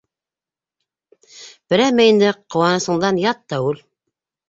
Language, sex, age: Bashkir, female, 60-69